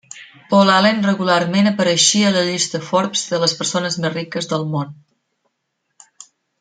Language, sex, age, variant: Catalan, female, 30-39, Central